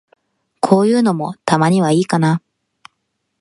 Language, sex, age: Japanese, female, 19-29